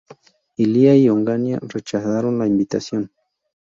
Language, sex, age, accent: Spanish, male, 19-29, México